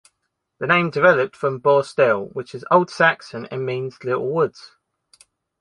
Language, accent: English, England English